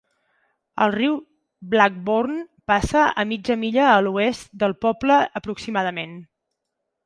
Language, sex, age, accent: Catalan, female, 40-49, nord-oriental